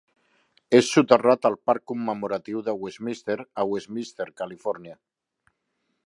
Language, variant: Catalan, Central